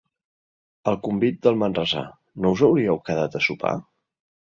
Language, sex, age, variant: Catalan, male, 30-39, Central